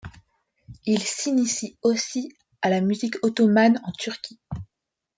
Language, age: French, under 19